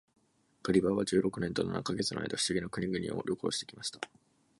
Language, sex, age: Japanese, male, 19-29